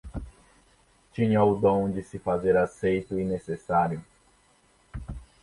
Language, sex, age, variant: Portuguese, male, 30-39, Portuguese (Brasil)